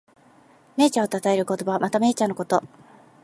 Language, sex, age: Japanese, female, 30-39